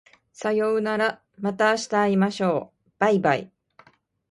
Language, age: Japanese, 40-49